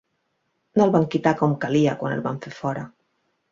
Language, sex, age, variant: Catalan, female, 40-49, Central